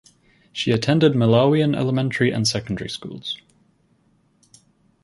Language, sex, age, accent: English, male, under 19, England English